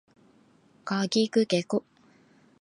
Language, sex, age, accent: Japanese, female, 19-29, 標準語